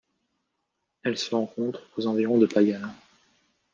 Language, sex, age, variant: French, male, 19-29, Français de métropole